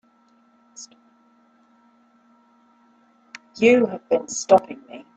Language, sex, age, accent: English, female, 50-59, England English